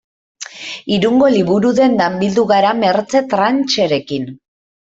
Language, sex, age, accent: Basque, female, 30-39, Mendebalekoa (Araba, Bizkaia, Gipuzkoako mendebaleko herri batzuk)